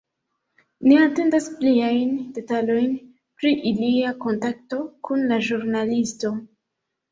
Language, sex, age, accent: Esperanto, female, 19-29, Internacia